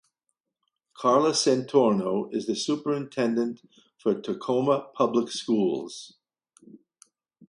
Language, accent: English, United States English